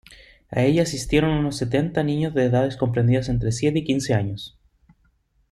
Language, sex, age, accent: Spanish, male, 30-39, Chileno: Chile, Cuyo